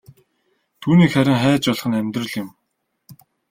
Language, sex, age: Mongolian, male, 19-29